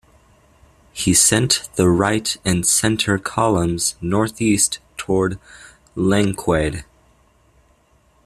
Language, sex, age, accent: English, male, under 19, United States English